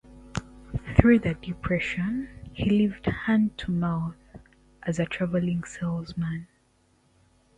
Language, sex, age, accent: English, female, 19-29, Southern African (South Africa, Zimbabwe, Namibia)